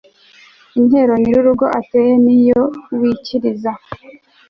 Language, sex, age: Kinyarwanda, female, 19-29